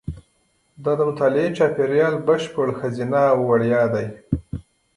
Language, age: Pashto, 30-39